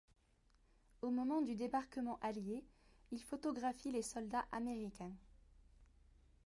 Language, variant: French, Français de métropole